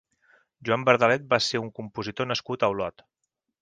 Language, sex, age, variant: Catalan, male, 40-49, Central